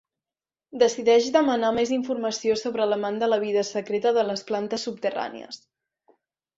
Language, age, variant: Catalan, 19-29, Central